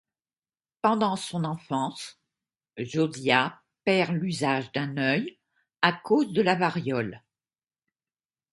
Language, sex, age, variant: French, female, 70-79, Français de métropole